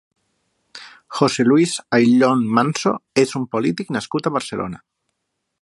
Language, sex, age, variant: Catalan, male, 40-49, Valencià meridional